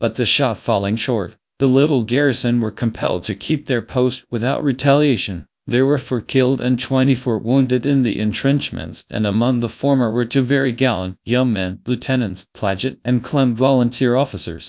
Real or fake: fake